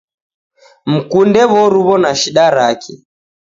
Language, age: Taita, 19-29